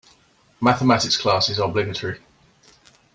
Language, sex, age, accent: English, male, 40-49, England English